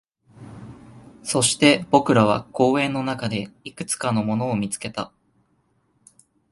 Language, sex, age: Japanese, male, 19-29